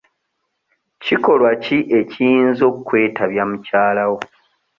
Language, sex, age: Ganda, male, 30-39